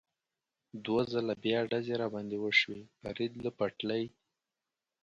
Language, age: Pashto, 19-29